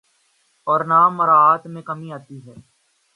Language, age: Urdu, 19-29